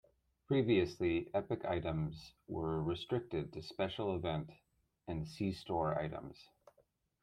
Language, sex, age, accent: English, male, 40-49, United States English